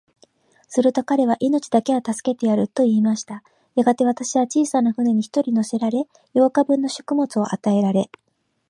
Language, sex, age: Japanese, female, 40-49